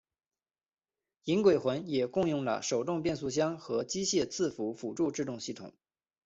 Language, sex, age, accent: Chinese, male, 19-29, 出生地：山西省